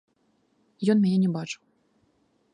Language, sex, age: Belarusian, female, 30-39